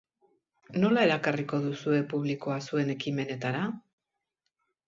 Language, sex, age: Basque, female, 50-59